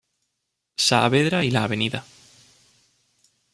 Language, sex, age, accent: Spanish, male, 19-29, España: Sur peninsular (Andalucia, Extremadura, Murcia)